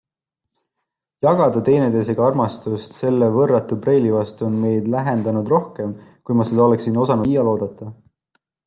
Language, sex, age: Estonian, male, 19-29